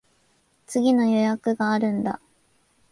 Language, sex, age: Japanese, female, 19-29